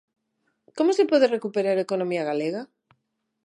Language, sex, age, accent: Galician, female, 50-59, Atlántico (seseo e gheada)